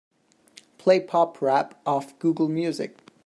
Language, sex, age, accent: English, male, 19-29, United States English